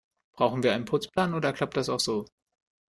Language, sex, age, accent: German, male, 30-39, Deutschland Deutsch